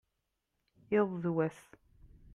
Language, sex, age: Kabyle, female, 19-29